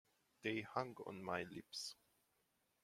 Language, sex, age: English, male, 30-39